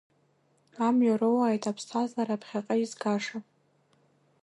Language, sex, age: Abkhazian, female, under 19